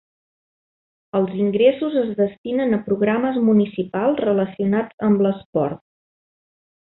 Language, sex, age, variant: Catalan, female, 40-49, Central